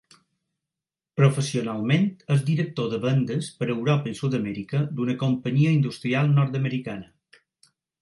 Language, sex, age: Catalan, male, 60-69